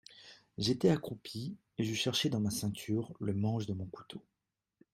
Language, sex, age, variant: French, male, 30-39, Français de métropole